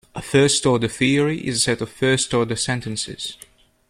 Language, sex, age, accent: English, male, 19-29, Scottish English